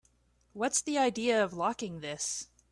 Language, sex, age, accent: English, female, 19-29, Canadian English